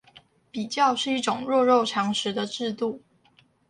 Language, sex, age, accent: Chinese, female, under 19, 出生地：臺中市